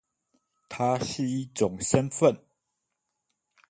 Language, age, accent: Chinese, 30-39, 出生地：宜蘭縣